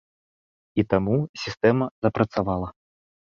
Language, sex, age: Belarusian, male, 19-29